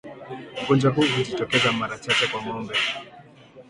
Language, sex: Swahili, male